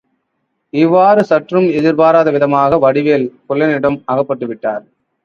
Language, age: Tamil, 30-39